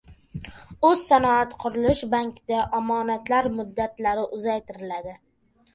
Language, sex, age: Uzbek, male, 19-29